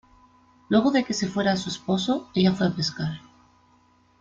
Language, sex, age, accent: Spanish, female, 30-39, España: Centro-Sur peninsular (Madrid, Toledo, Castilla-La Mancha)